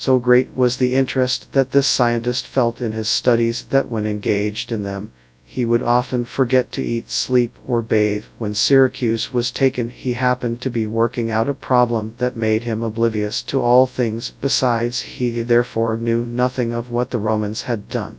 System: TTS, FastPitch